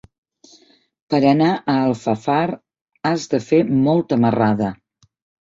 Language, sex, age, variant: Catalan, female, 60-69, Central